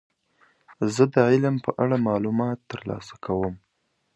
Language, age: Pashto, 19-29